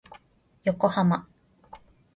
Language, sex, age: Japanese, female, 30-39